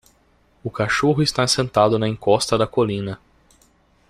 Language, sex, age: Portuguese, male, 19-29